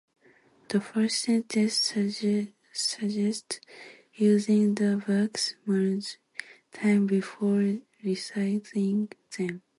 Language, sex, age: English, female, 19-29